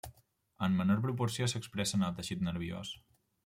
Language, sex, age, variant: Catalan, male, 19-29, Central